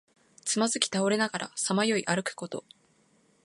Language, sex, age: Japanese, female, 19-29